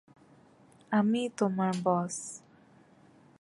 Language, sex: Bengali, female